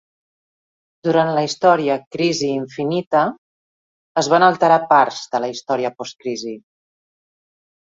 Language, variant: Catalan, Central